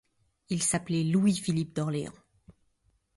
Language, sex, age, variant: French, female, 30-39, Français de métropole